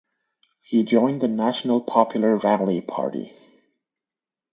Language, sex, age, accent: English, male, 30-39, United States English